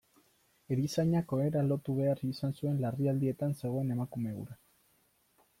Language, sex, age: Basque, male, 19-29